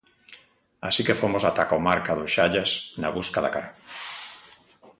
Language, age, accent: Galician, 50-59, Atlántico (seseo e gheada)